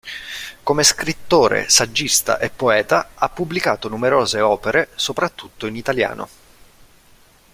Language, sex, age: Italian, male, 30-39